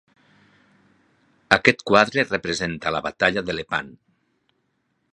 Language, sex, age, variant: Catalan, male, 50-59, Septentrional